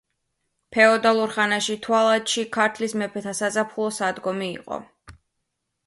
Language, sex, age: Georgian, female, 19-29